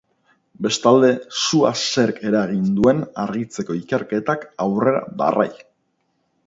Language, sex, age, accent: Basque, male, 19-29, Mendebalekoa (Araba, Bizkaia, Gipuzkoako mendebaleko herri batzuk)